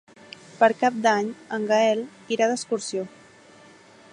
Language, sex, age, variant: Catalan, female, 19-29, Central